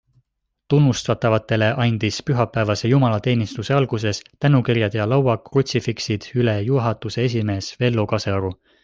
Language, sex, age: Estonian, male, 19-29